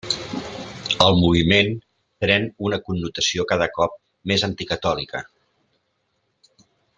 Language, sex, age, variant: Catalan, male, 50-59, Central